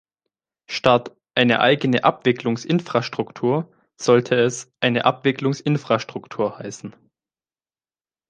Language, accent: German, Deutschland Deutsch